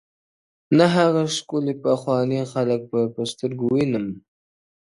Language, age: Pashto, 19-29